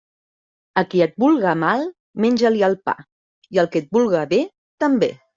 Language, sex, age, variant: Catalan, female, 40-49, Central